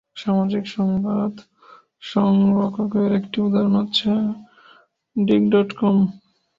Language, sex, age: Bengali, male, 19-29